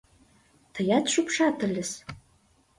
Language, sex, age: Mari, female, under 19